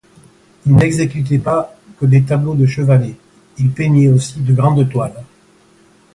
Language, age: French, 70-79